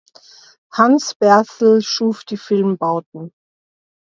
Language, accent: German, Österreichisches Deutsch